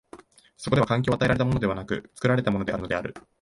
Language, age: Japanese, 19-29